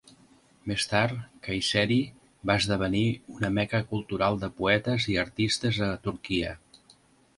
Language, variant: Catalan, Central